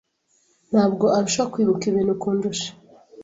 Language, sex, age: Kinyarwanda, female, 19-29